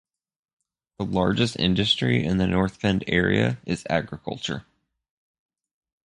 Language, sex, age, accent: English, male, 30-39, United States English